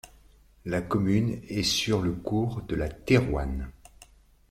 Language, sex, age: French, male, 40-49